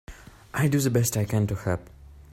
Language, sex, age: English, male, under 19